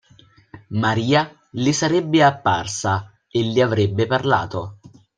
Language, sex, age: Italian, male, 19-29